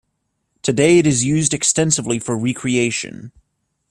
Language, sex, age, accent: English, male, 19-29, United States English